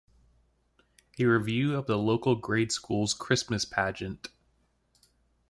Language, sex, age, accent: English, male, 19-29, United States English